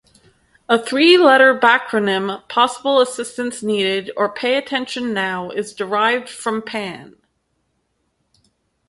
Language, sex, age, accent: English, female, 30-39, Canadian English